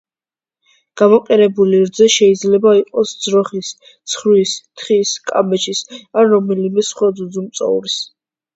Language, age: Georgian, under 19